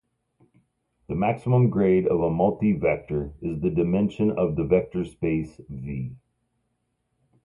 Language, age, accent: English, 50-59, United States English